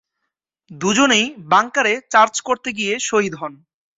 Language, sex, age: Bengali, male, 19-29